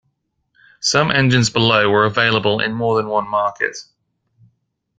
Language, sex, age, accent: English, male, 19-29, England English